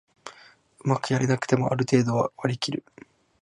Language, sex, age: Japanese, male, 19-29